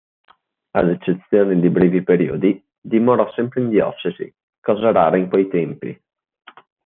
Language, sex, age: Italian, male, under 19